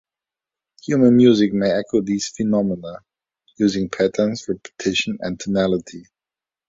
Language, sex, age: English, male, 30-39